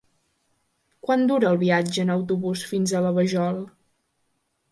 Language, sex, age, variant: Catalan, female, under 19, Central